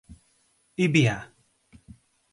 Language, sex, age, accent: Portuguese, male, 30-39, Nordestino